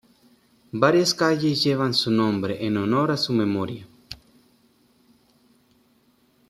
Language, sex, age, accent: Spanish, male, 19-29, México